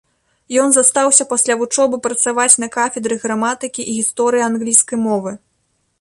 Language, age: Belarusian, 19-29